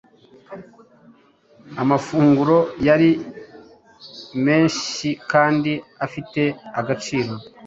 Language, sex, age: Kinyarwanda, male, 30-39